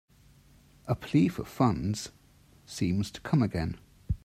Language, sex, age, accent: English, male, 50-59, England English